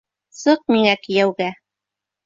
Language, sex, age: Bashkir, female, 40-49